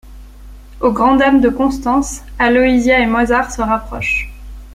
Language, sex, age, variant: French, female, 30-39, Français de métropole